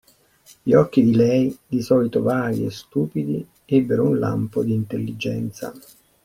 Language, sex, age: Italian, male, 40-49